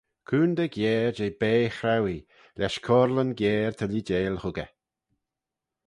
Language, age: Manx, 40-49